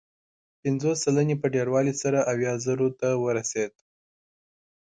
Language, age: Pashto, 19-29